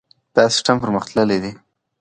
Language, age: Pashto, under 19